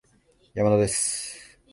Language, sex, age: Japanese, male, 19-29